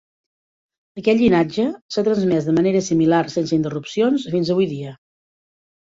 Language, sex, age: Catalan, female, 50-59